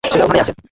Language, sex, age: Bengali, male, under 19